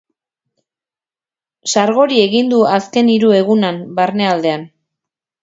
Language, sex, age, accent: Basque, female, 40-49, Erdialdekoa edo Nafarra (Gipuzkoa, Nafarroa)